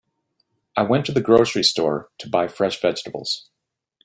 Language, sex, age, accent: English, male, 40-49, United States English